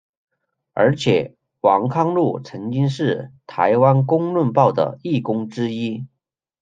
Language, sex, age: Chinese, male, 40-49